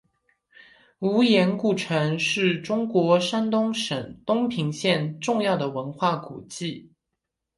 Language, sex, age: Chinese, male, 19-29